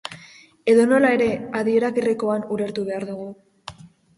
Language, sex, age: Basque, female, under 19